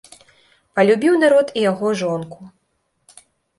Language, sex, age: Belarusian, female, 19-29